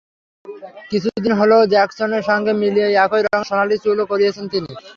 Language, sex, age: Bengali, male, under 19